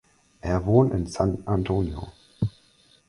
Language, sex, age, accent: German, male, 19-29, Deutschland Deutsch